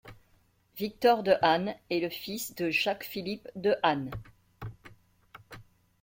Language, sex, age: French, female, 60-69